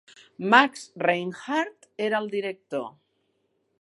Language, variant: Catalan, Nord-Occidental